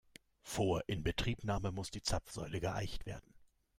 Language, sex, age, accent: German, male, 30-39, Deutschland Deutsch